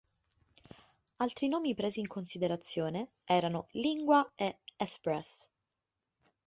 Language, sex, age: Italian, female, 19-29